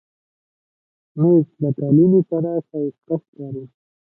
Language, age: Pashto, 19-29